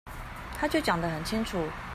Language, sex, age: Chinese, female, 30-39